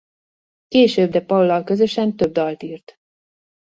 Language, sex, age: Hungarian, female, 40-49